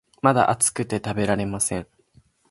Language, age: Japanese, 19-29